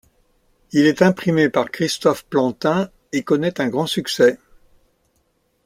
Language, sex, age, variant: French, male, 70-79, Français de métropole